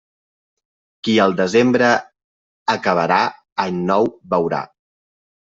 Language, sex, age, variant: Catalan, male, 30-39, Central